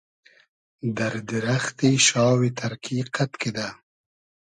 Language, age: Hazaragi, 19-29